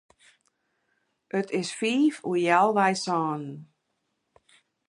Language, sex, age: Western Frisian, female, 50-59